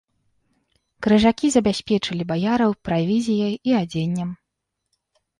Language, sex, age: Belarusian, female, 19-29